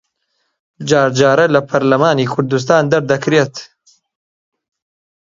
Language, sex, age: Central Kurdish, male, 19-29